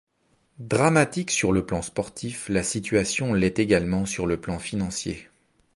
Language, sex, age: French, male, 40-49